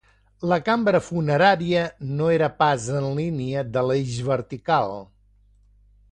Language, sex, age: Catalan, male, 50-59